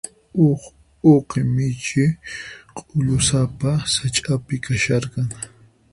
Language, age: Puno Quechua, 19-29